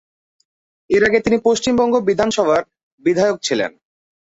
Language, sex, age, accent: Bengali, male, 19-29, Native